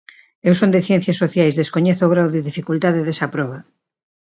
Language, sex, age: Galician, female, 60-69